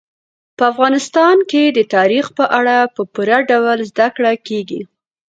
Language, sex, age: Pashto, female, under 19